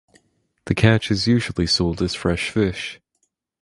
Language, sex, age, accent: English, male, 19-29, United States English